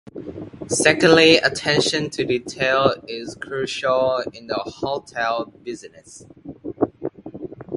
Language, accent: English, United States English; India and South Asia (India, Pakistan, Sri Lanka)